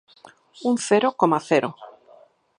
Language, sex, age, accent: Galician, female, 30-39, Normativo (estándar)